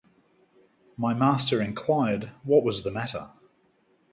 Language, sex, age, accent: English, male, 50-59, Australian English